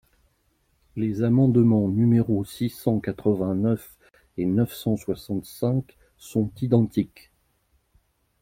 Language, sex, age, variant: French, male, 50-59, Français de métropole